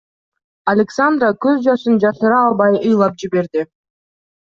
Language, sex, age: Kyrgyz, female, 19-29